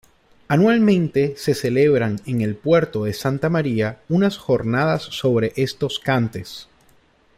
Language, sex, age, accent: Spanish, male, 30-39, Caribe: Cuba, Venezuela, Puerto Rico, República Dominicana, Panamá, Colombia caribeña, México caribeño, Costa del golfo de México